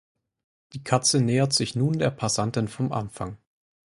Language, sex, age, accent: German, male, 19-29, Deutschland Deutsch